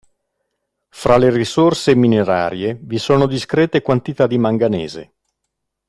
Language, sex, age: Italian, male, 50-59